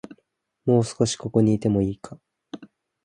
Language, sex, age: Japanese, male, 19-29